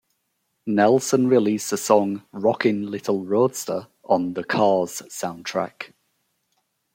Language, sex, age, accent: English, male, 40-49, England English